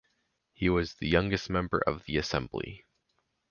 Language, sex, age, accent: English, male, 19-29, United States English